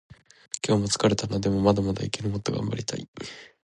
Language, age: Japanese, 19-29